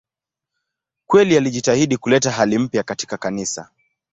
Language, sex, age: Swahili, male, 19-29